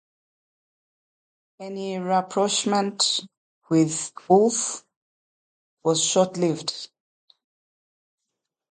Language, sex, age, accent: English, female, 40-49, England English